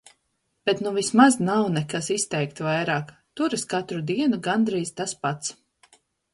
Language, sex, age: Latvian, female, 30-39